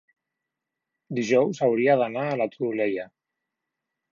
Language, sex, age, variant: Catalan, male, 40-49, Central